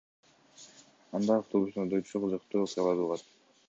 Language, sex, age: Kyrgyz, male, 19-29